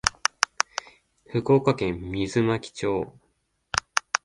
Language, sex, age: Japanese, male, 19-29